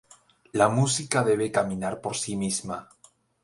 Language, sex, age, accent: Spanish, male, 19-29, México